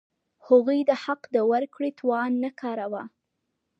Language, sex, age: Pashto, female, under 19